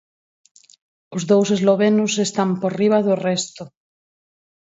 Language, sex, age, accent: Galician, female, 50-59, Normativo (estándar)